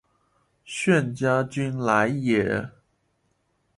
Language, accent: Chinese, 出生地：湖北省